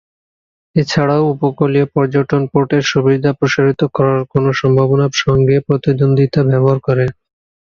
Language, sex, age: Bengali, male, 19-29